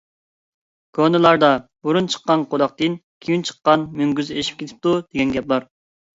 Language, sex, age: Uyghur, male, 30-39